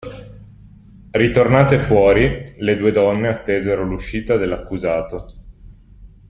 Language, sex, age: Italian, male, 30-39